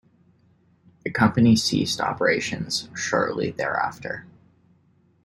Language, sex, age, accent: English, male, 19-29, United States English